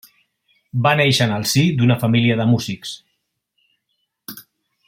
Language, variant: Catalan, Central